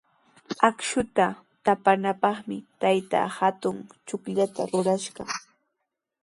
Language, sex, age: Sihuas Ancash Quechua, female, 19-29